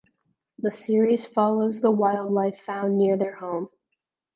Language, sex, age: English, female, 19-29